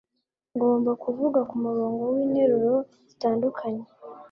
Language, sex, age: Kinyarwanda, female, 19-29